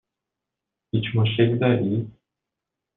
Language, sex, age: Persian, male, 19-29